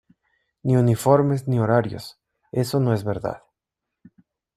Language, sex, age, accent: Spanish, male, 40-49, Andino-Pacífico: Colombia, Perú, Ecuador, oeste de Bolivia y Venezuela andina